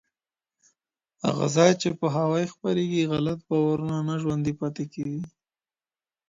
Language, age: Pashto, 19-29